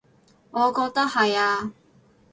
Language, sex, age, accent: Cantonese, female, 30-39, 广州音